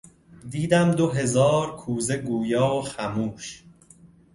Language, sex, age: Persian, male, 19-29